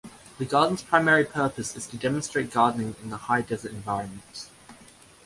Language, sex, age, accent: English, male, under 19, Australian English